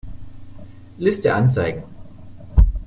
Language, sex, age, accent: German, male, 40-49, Deutschland Deutsch